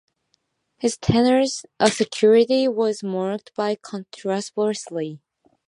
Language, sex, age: English, female, 19-29